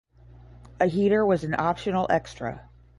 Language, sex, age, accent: English, female, 40-49, United States English; Midwestern